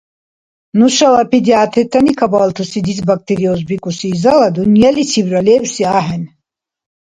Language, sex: Dargwa, female